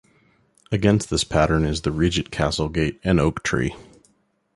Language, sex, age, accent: English, male, 40-49, United States English